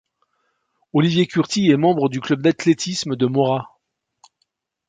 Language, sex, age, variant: French, male, 60-69, Français de métropole